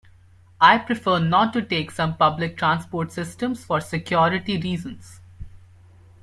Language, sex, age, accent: English, male, 19-29, India and South Asia (India, Pakistan, Sri Lanka)